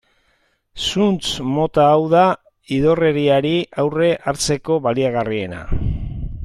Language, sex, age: Basque, male, 60-69